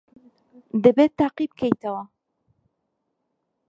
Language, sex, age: Central Kurdish, female, 30-39